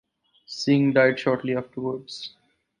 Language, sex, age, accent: English, male, 19-29, India and South Asia (India, Pakistan, Sri Lanka)